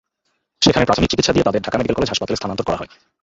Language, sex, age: Bengali, male, 19-29